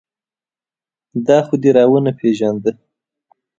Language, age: Pashto, 19-29